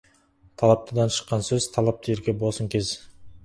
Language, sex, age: Kazakh, male, 19-29